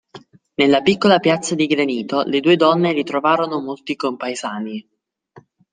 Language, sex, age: Italian, male, under 19